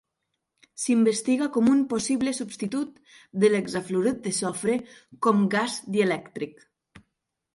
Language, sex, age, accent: Catalan, female, 19-29, central; nord-occidental